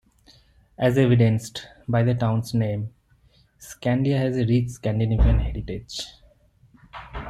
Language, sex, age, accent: English, male, 30-39, India and South Asia (India, Pakistan, Sri Lanka)